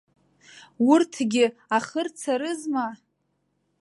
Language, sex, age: Abkhazian, female, under 19